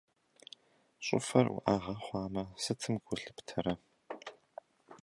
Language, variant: Kabardian, Адыгэбзэ (Къэбэрдей, Кирил, псоми зэдай)